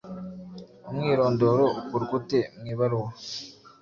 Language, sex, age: Kinyarwanda, male, 19-29